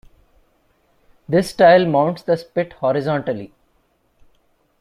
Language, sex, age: English, male, 30-39